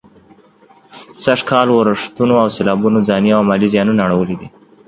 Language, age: Pashto, under 19